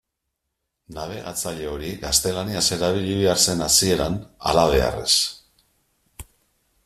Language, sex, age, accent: Basque, male, 50-59, Mendebalekoa (Araba, Bizkaia, Gipuzkoako mendebaleko herri batzuk)